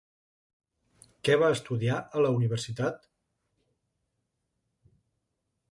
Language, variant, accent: Catalan, Central, central